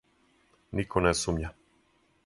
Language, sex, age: Serbian, male, 50-59